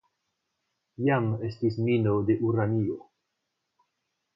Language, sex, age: Esperanto, male, 30-39